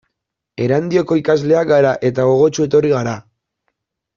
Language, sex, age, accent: Basque, male, 19-29, Mendebalekoa (Araba, Bizkaia, Gipuzkoako mendebaleko herri batzuk)